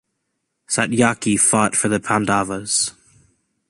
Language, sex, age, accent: English, male, 19-29, United States English